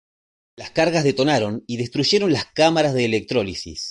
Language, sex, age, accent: Spanish, male, 40-49, Rioplatense: Argentina, Uruguay, este de Bolivia, Paraguay